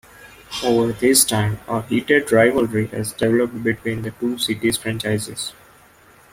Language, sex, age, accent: English, male, 19-29, India and South Asia (India, Pakistan, Sri Lanka)